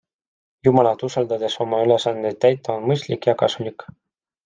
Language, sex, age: Estonian, male, 19-29